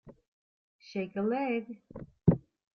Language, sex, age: English, female, 50-59